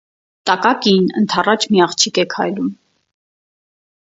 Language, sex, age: Armenian, female, 30-39